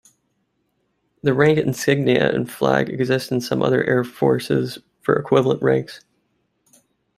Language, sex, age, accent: English, male, 19-29, United States English